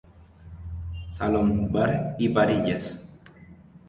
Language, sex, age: Spanish, male, 19-29